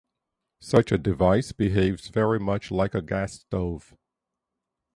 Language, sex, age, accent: English, male, 40-49, United States English